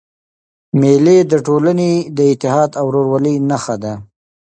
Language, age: Pashto, 30-39